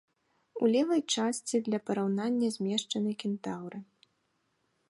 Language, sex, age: Belarusian, female, 19-29